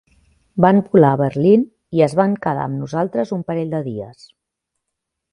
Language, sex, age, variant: Catalan, female, 40-49, Central